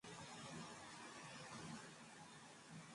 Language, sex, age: Swahili, female, 19-29